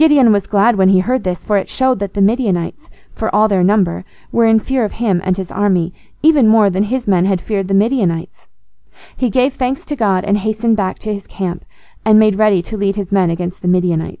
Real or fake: real